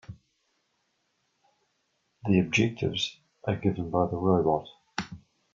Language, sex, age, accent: English, male, 60-69, New Zealand English